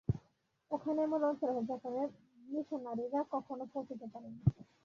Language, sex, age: Bengali, female, 19-29